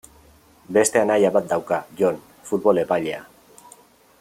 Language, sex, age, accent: Basque, male, 30-39, Erdialdekoa edo Nafarra (Gipuzkoa, Nafarroa)